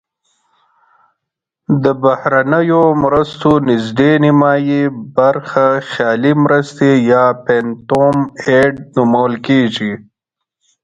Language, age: Pashto, 30-39